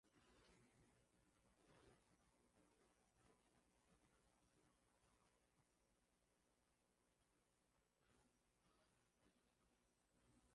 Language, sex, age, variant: Swahili, male, 30-39, Kiswahili Sanifu (EA)